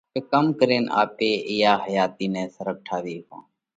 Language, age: Parkari Koli, 30-39